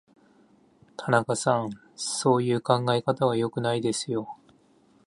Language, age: Japanese, 40-49